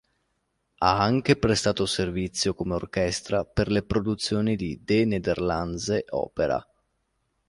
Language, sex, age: Italian, male, 19-29